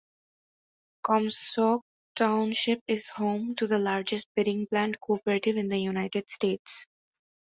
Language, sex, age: English, female, 19-29